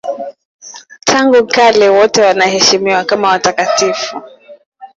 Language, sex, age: Swahili, female, 19-29